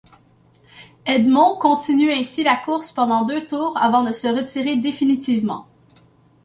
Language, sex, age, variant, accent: French, female, 19-29, Français d'Amérique du Nord, Français du Canada